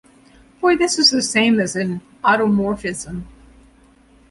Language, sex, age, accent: English, female, 50-59, United States English